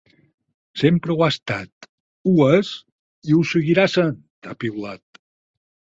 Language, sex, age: Catalan, male, 50-59